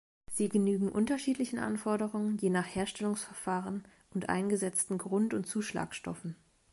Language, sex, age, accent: German, female, 30-39, Deutschland Deutsch